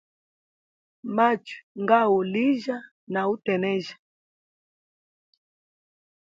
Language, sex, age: Hemba, female, 30-39